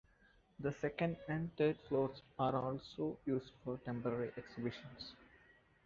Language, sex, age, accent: English, male, 19-29, India and South Asia (India, Pakistan, Sri Lanka)